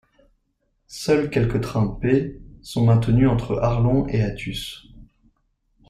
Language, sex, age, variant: French, male, 30-39, Français de métropole